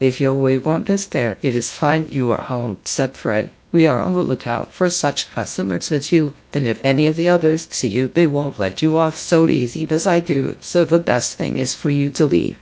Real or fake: fake